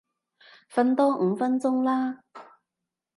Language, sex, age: Cantonese, female, 30-39